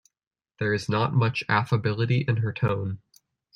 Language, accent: English, United States English